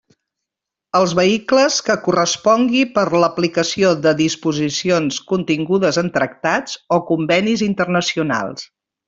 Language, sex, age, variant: Catalan, female, 50-59, Central